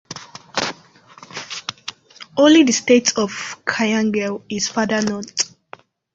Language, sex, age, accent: English, female, under 19, Southern African (South Africa, Zimbabwe, Namibia)